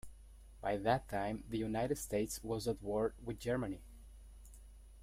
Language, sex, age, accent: English, male, 19-29, United States English